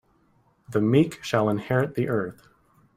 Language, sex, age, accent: English, male, 30-39, United States English